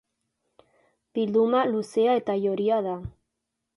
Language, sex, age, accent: Basque, female, 19-29, Erdialdekoa edo Nafarra (Gipuzkoa, Nafarroa)